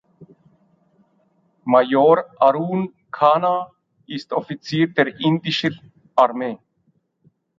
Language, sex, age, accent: German, male, 40-49, Schweizerdeutsch